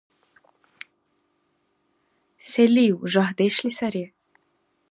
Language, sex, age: Dargwa, female, 19-29